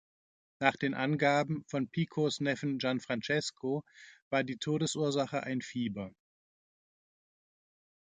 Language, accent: German, Deutschland Deutsch